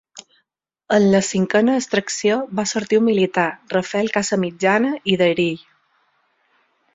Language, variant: Catalan, Balear